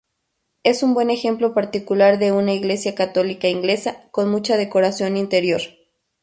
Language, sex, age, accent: Spanish, female, 30-39, México